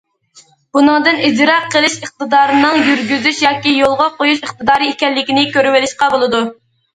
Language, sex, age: Uyghur, female, under 19